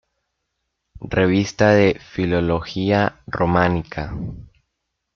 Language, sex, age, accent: Spanish, male, 19-29, Andino-Pacífico: Colombia, Perú, Ecuador, oeste de Bolivia y Venezuela andina